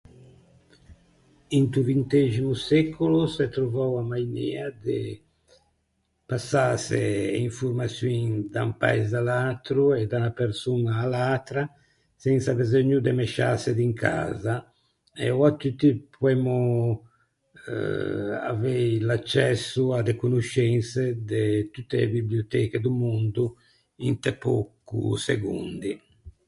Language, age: Ligurian, 70-79